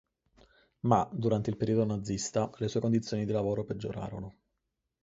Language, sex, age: Italian, male, 19-29